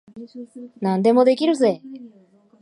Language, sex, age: Japanese, female, under 19